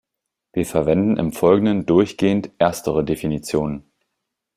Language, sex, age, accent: German, male, 30-39, Deutschland Deutsch